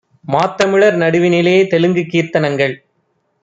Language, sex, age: Tamil, male, 30-39